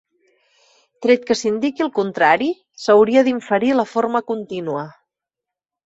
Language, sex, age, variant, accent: Catalan, female, 50-59, Central, central